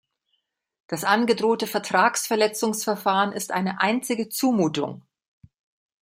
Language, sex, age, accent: German, female, 50-59, Deutschland Deutsch